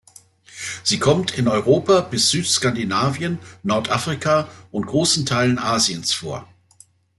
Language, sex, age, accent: German, male, 60-69, Deutschland Deutsch